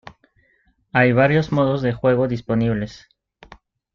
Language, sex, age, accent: Spanish, male, 19-29, México